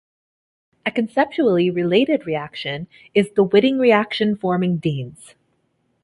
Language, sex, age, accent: English, female, 30-39, Canadian English